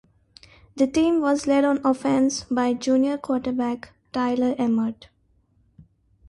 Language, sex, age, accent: English, female, 19-29, India and South Asia (India, Pakistan, Sri Lanka)